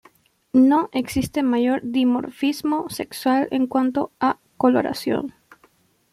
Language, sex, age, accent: Spanish, female, under 19, Andino-Pacífico: Colombia, Perú, Ecuador, oeste de Bolivia y Venezuela andina